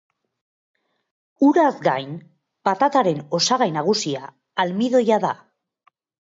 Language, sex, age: Basque, female, 30-39